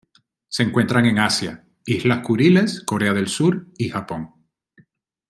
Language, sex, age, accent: Spanish, male, 40-49, Caribe: Cuba, Venezuela, Puerto Rico, República Dominicana, Panamá, Colombia caribeña, México caribeño, Costa del golfo de México